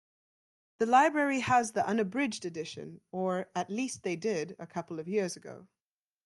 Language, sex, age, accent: English, female, 19-29, Southern African (South Africa, Zimbabwe, Namibia)